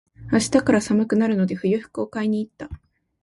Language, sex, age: Japanese, female, 19-29